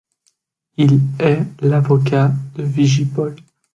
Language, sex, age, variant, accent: French, male, 19-29, Français d'Europe, Français de Belgique